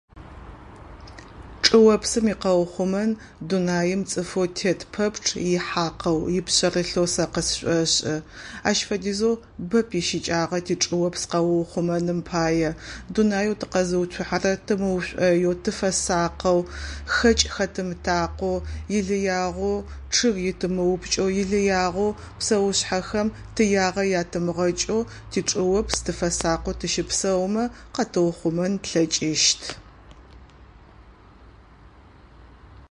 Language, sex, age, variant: Adyghe, female, 40-49, Адыгабзэ (Кирил, пстэумэ зэдыряе)